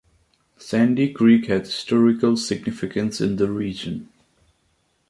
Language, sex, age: English, male, 19-29